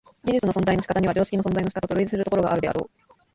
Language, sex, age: Japanese, female, 19-29